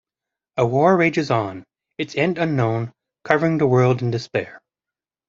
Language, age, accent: English, 30-39, Canadian English